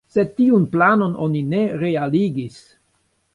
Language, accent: Esperanto, Internacia